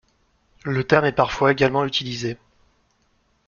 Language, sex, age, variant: French, male, 19-29, Français de métropole